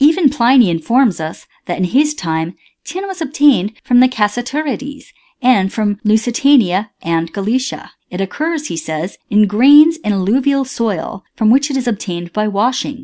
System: none